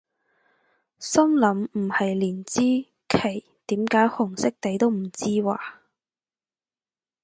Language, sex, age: Cantonese, female, 19-29